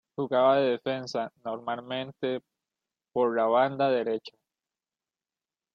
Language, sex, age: Spanish, male, 19-29